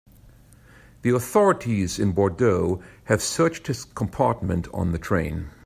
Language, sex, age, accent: English, male, 60-69, United States English